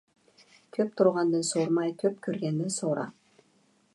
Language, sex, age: Uyghur, female, 30-39